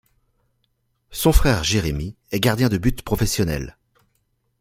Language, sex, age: French, male, 40-49